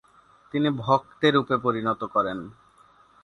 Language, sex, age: Bengali, male, 19-29